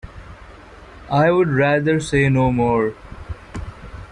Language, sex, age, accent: English, male, 19-29, India and South Asia (India, Pakistan, Sri Lanka)